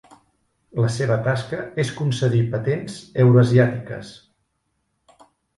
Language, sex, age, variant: Catalan, male, 40-49, Central